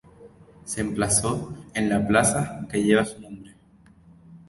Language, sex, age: Spanish, male, 19-29